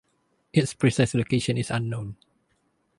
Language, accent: English, Malaysian English